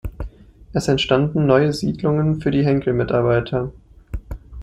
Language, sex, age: German, male, 19-29